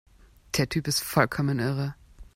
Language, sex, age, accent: German, female, 30-39, Österreichisches Deutsch